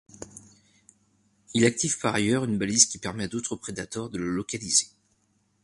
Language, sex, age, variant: French, male, 30-39, Français de métropole